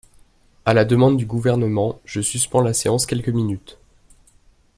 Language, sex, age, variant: French, male, 19-29, Français de métropole